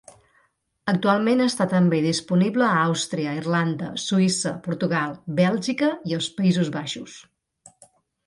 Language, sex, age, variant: Catalan, female, 40-49, Central